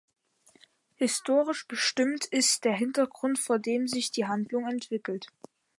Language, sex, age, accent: German, male, under 19, Deutschland Deutsch